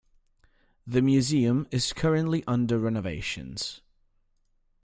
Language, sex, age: English, male, 30-39